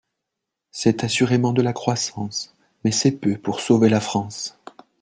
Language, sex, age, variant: French, male, 40-49, Français de métropole